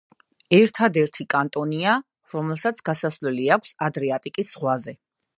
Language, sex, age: Georgian, female, 30-39